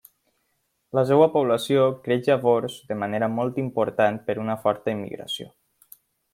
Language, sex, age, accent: Catalan, male, under 19, valencià